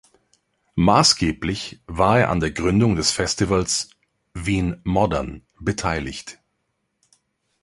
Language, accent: German, Deutschland Deutsch